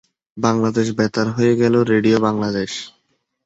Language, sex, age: Bengali, male, 19-29